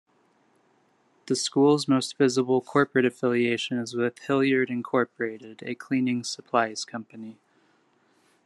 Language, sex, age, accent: English, male, 19-29, United States English